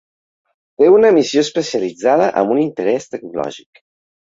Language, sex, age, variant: Catalan, male, 30-39, Central